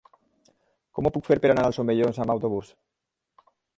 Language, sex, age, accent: Catalan, male, 50-59, valencià